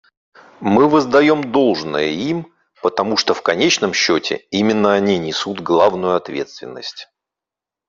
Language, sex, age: Russian, male, 40-49